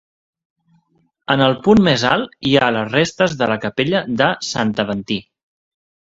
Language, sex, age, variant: Catalan, male, 19-29, Central